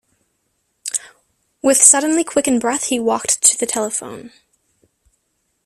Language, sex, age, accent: English, female, under 19, United States English